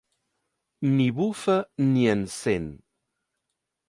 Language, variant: Catalan, Balear